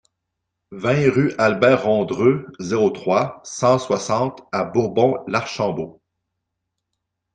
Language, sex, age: French, male, 40-49